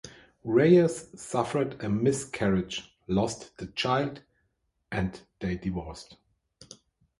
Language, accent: English, England English